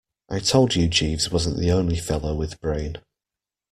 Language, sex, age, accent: English, male, 30-39, England English